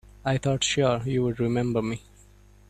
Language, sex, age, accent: English, male, 19-29, India and South Asia (India, Pakistan, Sri Lanka)